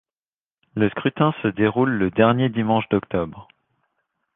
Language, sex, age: French, male, 30-39